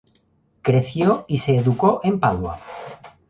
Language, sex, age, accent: Spanish, male, 50-59, España: Centro-Sur peninsular (Madrid, Toledo, Castilla-La Mancha)